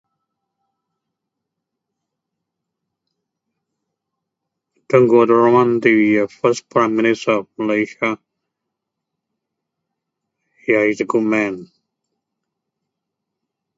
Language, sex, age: English, male, 70-79